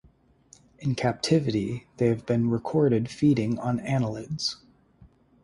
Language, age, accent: English, 40-49, United States English